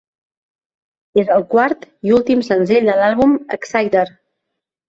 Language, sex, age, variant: Catalan, female, 30-39, Central